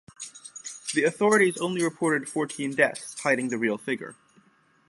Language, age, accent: English, 19-29, United States English